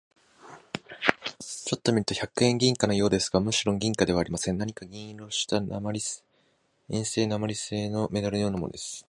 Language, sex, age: Japanese, male, 19-29